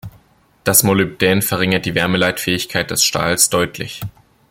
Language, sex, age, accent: German, male, 19-29, Deutschland Deutsch